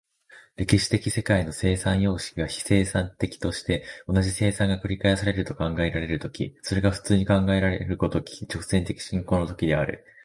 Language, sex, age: Japanese, male, under 19